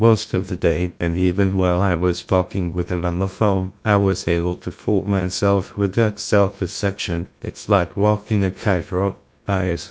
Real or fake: fake